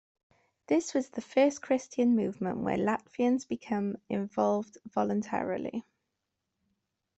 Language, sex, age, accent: English, female, 19-29, Welsh English